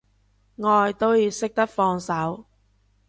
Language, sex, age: Cantonese, female, 19-29